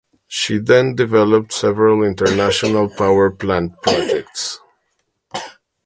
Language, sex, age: English, male, 40-49